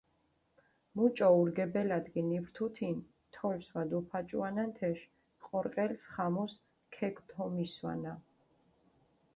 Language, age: Mingrelian, 40-49